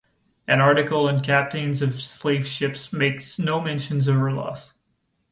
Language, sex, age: English, male, 19-29